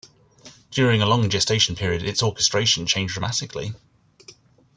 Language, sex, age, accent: English, male, 30-39, England English